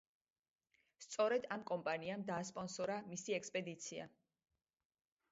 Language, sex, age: Georgian, female, 30-39